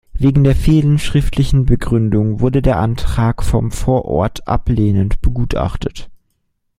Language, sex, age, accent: German, male, 19-29, Deutschland Deutsch